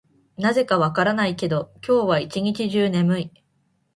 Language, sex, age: Japanese, female, 19-29